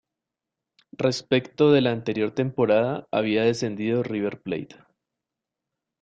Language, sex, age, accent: Spanish, male, 19-29, Caribe: Cuba, Venezuela, Puerto Rico, República Dominicana, Panamá, Colombia caribeña, México caribeño, Costa del golfo de México